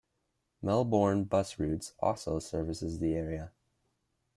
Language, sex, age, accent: English, male, under 19, United States English